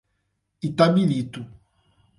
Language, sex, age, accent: Portuguese, male, 19-29, Paulista